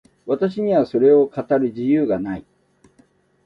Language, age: Japanese, 60-69